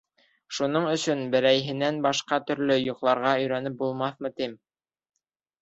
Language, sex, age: Bashkir, male, under 19